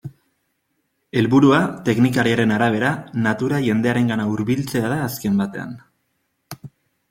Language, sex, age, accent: Basque, male, 30-39, Erdialdekoa edo Nafarra (Gipuzkoa, Nafarroa)